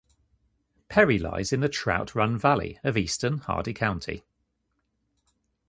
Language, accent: English, England English